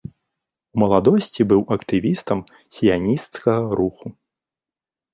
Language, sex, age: Belarusian, male, 30-39